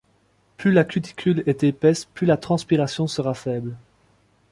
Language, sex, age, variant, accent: French, male, 19-29, Français d'Europe, Français de Belgique